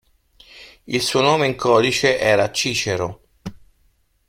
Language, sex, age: Italian, male, 50-59